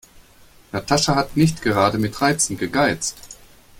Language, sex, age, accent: German, male, 40-49, Deutschland Deutsch